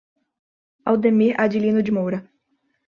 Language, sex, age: Portuguese, female, 19-29